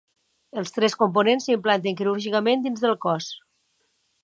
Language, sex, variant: Catalan, female, Nord-Occidental